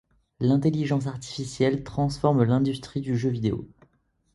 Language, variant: French, Français de métropole